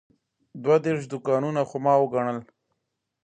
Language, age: Pashto, 40-49